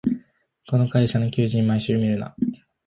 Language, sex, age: Japanese, male, under 19